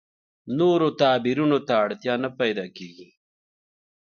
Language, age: Pashto, 30-39